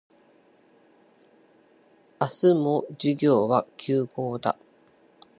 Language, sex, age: Japanese, female, 40-49